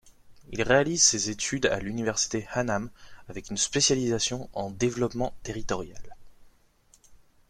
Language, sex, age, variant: French, male, 19-29, Français de métropole